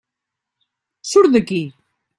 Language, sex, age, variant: Catalan, female, 19-29, Central